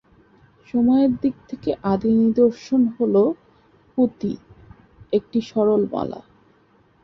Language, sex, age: Bengali, female, 19-29